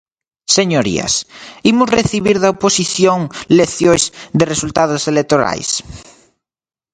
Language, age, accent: Galician, 19-29, Oriental (común en zona oriental)